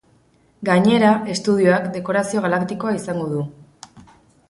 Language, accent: Basque, Erdialdekoa edo Nafarra (Gipuzkoa, Nafarroa)